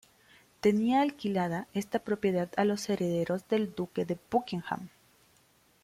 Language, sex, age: Spanish, female, 19-29